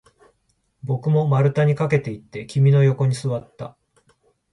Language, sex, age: Japanese, male, 40-49